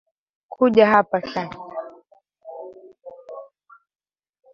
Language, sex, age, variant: Swahili, female, 19-29, Kiswahili cha Bara ya Kenya